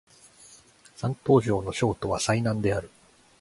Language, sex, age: Japanese, male, 40-49